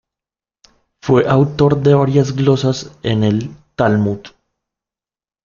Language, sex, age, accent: Spanish, male, 19-29, Caribe: Cuba, Venezuela, Puerto Rico, República Dominicana, Panamá, Colombia caribeña, México caribeño, Costa del golfo de México